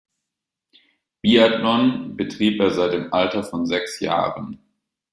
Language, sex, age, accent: German, male, 19-29, Deutschland Deutsch